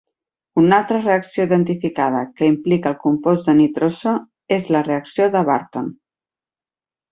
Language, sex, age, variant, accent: Catalan, female, 40-49, Central, tarragoní